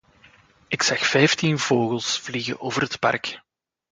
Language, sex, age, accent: Dutch, male, 40-49, Belgisch Nederlands